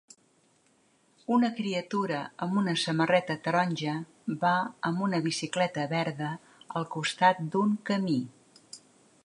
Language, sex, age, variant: Catalan, female, 60-69, Central